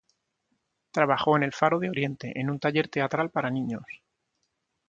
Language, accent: Spanish, España: Sur peninsular (Andalucia, Extremadura, Murcia)